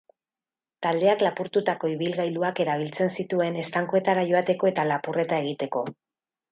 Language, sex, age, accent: Basque, female, 50-59, Mendebalekoa (Araba, Bizkaia, Gipuzkoako mendebaleko herri batzuk)